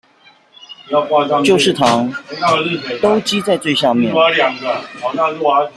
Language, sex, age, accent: Chinese, male, 40-49, 出生地：臺北市